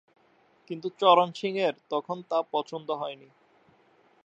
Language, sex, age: Bengali, male, 19-29